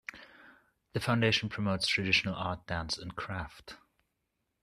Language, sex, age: English, male, 30-39